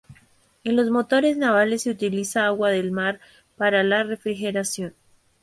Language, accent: Spanish, América central